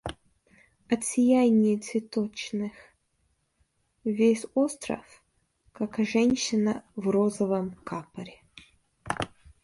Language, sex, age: Russian, female, 19-29